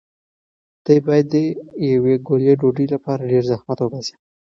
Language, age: Pashto, 19-29